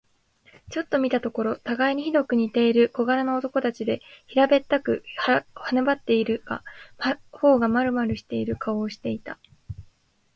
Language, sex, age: Japanese, female, 19-29